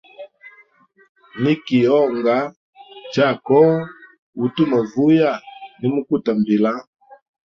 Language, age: Hemba, 40-49